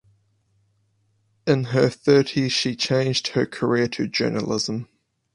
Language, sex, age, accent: English, male, 19-29, New Zealand English